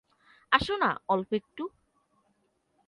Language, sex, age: Bengali, female, 19-29